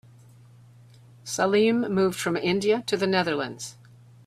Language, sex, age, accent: English, female, 50-59, Canadian English